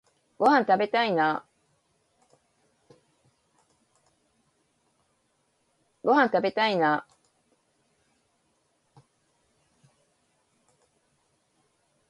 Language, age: Japanese, 50-59